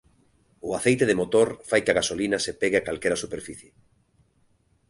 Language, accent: Galician, Normativo (estándar)